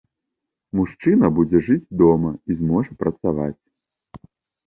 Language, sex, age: Belarusian, male, 30-39